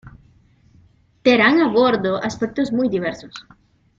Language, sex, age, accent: Spanish, female, 19-29, América central